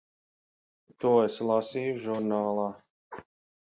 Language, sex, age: Latvian, male, 30-39